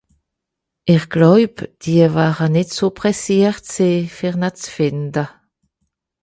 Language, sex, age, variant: Swiss German, female, 50-59, Südniederàlemmànisch (Kolmer, Gawìller, Mìlhüüsa, Àltkìrich, usw.)